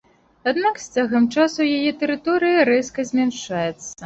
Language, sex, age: Belarusian, female, 19-29